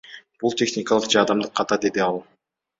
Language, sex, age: Kyrgyz, male, 19-29